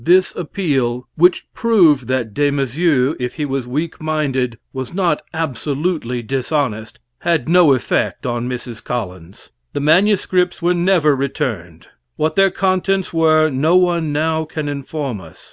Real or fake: real